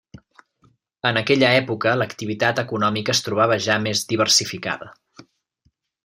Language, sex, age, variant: Catalan, male, 19-29, Central